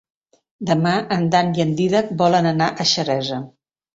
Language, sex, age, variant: Catalan, female, 50-59, Central